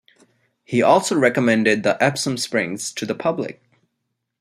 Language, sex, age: English, male, 50-59